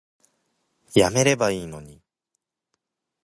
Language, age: Japanese, 19-29